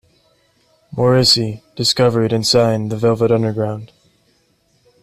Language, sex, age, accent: English, male, 19-29, England English